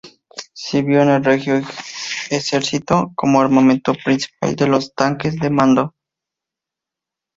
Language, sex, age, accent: Spanish, male, 19-29, México